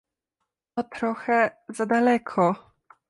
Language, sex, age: Polish, female, 19-29